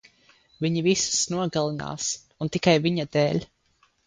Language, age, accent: Latvian, under 19, Vidzemes